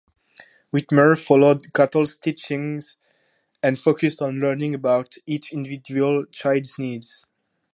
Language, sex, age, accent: English, male, 19-29, French